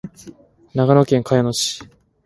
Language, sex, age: Japanese, male, 19-29